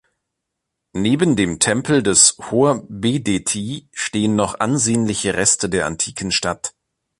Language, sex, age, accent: German, male, 19-29, Deutschland Deutsch